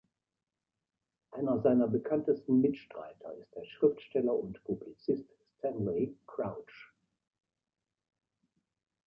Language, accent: German, Deutschland Deutsch